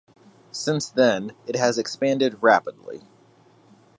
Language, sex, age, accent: English, male, 19-29, United States English